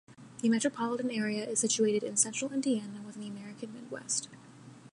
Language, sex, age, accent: English, female, 19-29, United States English